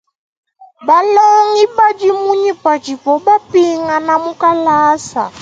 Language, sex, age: Luba-Lulua, female, 19-29